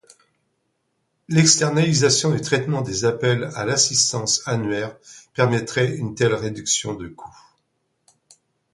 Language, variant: French, Français de métropole